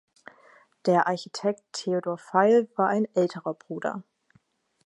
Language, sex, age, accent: German, female, 19-29, Deutschland Deutsch